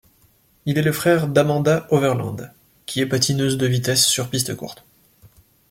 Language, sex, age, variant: French, male, 19-29, Français de métropole